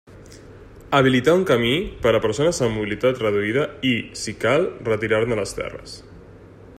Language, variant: Catalan, Central